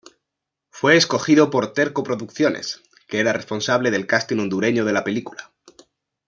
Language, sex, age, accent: Spanish, male, 19-29, España: Norte peninsular (Asturias, Castilla y León, Cantabria, País Vasco, Navarra, Aragón, La Rioja, Guadalajara, Cuenca)